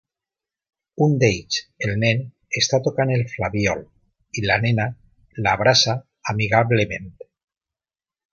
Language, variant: Catalan, Valencià meridional